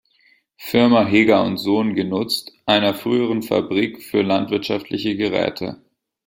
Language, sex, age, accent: German, male, 19-29, Deutschland Deutsch